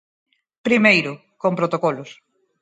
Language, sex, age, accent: Galician, female, 30-39, Normativo (estándar)